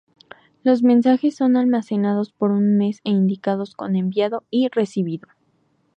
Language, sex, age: Spanish, female, 19-29